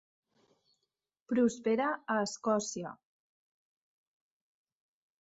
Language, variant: Catalan, Central